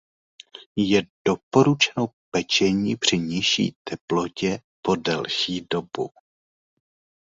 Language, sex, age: Czech, male, 30-39